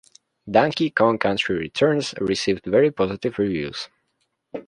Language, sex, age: English, male, under 19